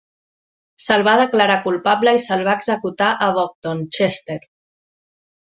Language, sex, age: Catalan, female, 30-39